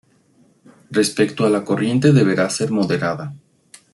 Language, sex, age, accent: Spanish, male, 19-29, México